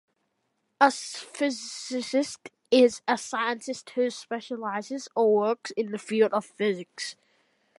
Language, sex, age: English, male, under 19